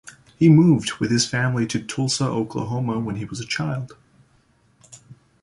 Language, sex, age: English, male, 19-29